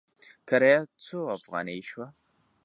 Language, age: Pashto, under 19